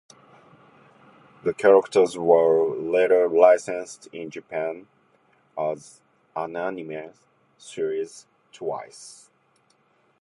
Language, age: English, 50-59